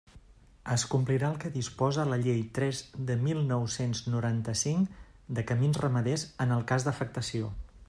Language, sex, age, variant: Catalan, male, 40-49, Central